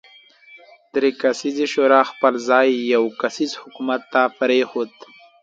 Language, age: Pashto, 19-29